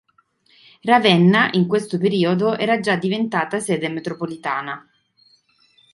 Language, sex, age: Italian, female, 30-39